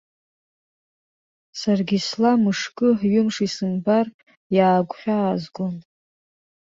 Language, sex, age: Abkhazian, female, 19-29